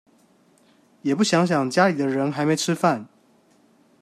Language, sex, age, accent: Chinese, male, 30-39, 出生地：高雄市